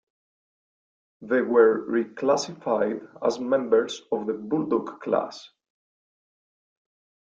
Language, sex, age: English, male, 30-39